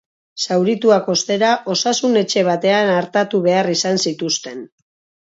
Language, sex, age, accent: Basque, female, 40-49, Mendebalekoa (Araba, Bizkaia, Gipuzkoako mendebaleko herri batzuk)